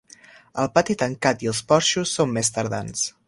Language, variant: Catalan, Central